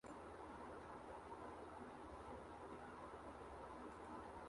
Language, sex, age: Urdu, male, 19-29